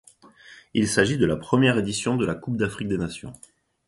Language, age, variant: French, 30-39, Français de métropole